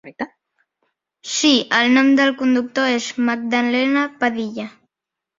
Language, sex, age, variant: Catalan, male, under 19, Central